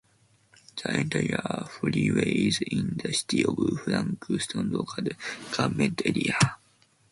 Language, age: English, under 19